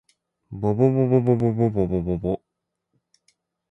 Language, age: Japanese, 19-29